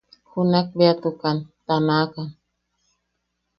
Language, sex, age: Yaqui, female, 30-39